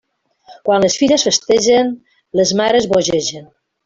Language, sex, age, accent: Catalan, female, 50-59, valencià